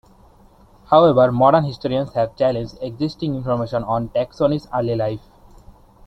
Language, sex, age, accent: English, male, 19-29, India and South Asia (India, Pakistan, Sri Lanka)